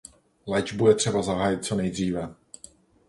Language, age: Czech, 40-49